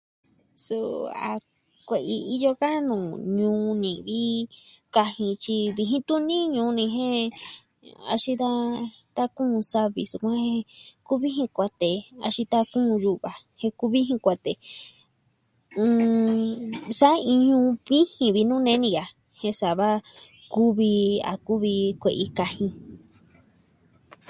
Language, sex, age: Southwestern Tlaxiaco Mixtec, female, 19-29